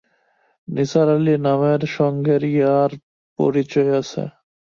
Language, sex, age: Bengali, male, 19-29